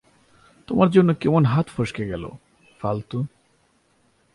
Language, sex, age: Bengali, male, 19-29